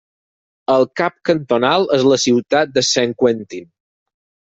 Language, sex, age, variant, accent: Catalan, male, 30-39, Balear, mallorquí